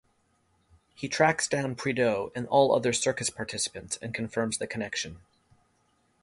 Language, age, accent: English, 50-59, United States English